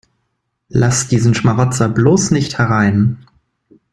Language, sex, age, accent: German, male, 19-29, Deutschland Deutsch